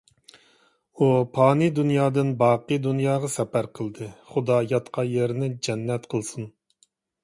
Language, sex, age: Uyghur, male, 40-49